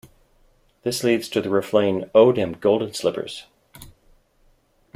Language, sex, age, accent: English, male, 50-59, United States English